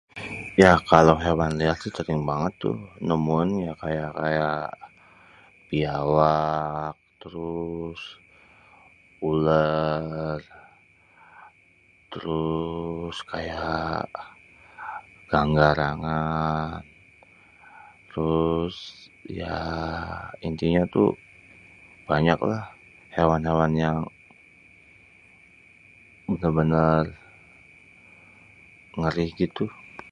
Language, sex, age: Betawi, male, 40-49